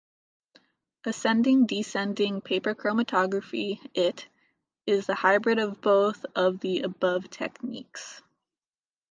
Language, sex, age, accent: English, female, 19-29, United States English